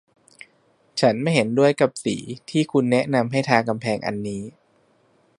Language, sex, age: Thai, male, 30-39